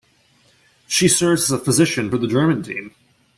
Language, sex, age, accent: English, male, 19-29, United States English